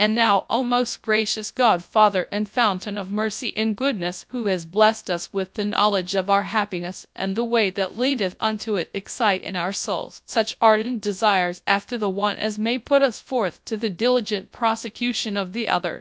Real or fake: fake